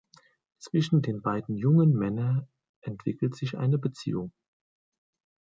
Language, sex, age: German, male, 30-39